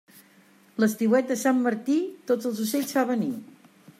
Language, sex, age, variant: Catalan, female, 70-79, Central